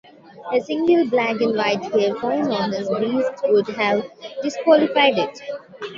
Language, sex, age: English, female, 19-29